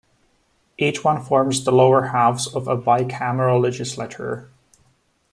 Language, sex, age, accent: English, male, 19-29, England English